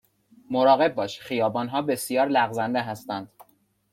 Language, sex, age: Persian, male, 19-29